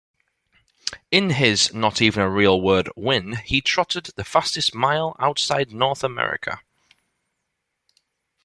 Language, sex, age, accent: English, male, 19-29, England English